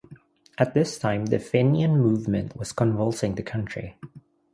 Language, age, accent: English, 30-39, Filipino